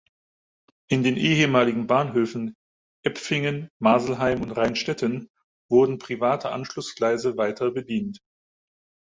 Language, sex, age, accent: German, male, 50-59, Deutschland Deutsch